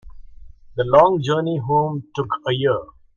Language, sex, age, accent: English, male, 40-49, India and South Asia (India, Pakistan, Sri Lanka)